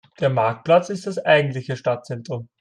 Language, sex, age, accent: German, male, 19-29, Österreichisches Deutsch